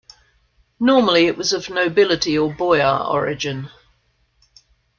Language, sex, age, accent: English, female, 50-59, Australian English